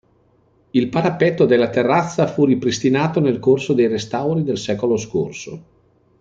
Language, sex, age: Italian, male, 60-69